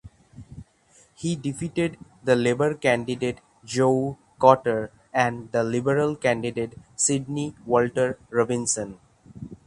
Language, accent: English, India and South Asia (India, Pakistan, Sri Lanka)